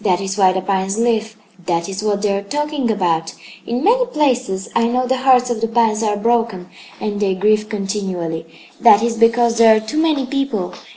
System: none